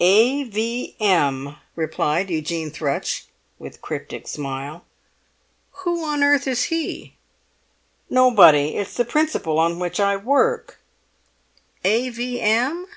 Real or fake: real